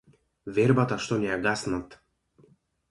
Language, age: Macedonian, 19-29